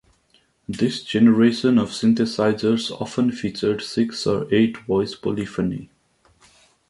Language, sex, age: English, male, 19-29